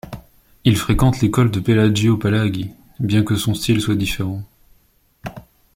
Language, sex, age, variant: French, male, 19-29, Français de métropole